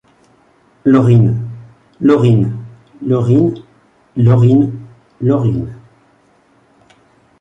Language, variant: French, Français de métropole